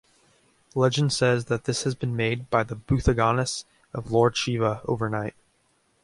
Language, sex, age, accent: English, male, 19-29, United States English